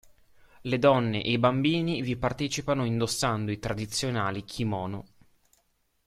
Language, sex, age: Italian, male, under 19